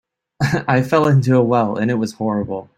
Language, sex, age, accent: English, male, 19-29, United States English